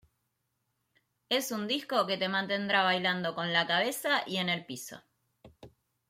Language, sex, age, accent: Spanish, female, 40-49, Rioplatense: Argentina, Uruguay, este de Bolivia, Paraguay